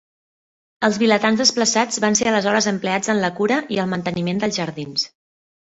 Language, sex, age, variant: Catalan, female, 30-39, Central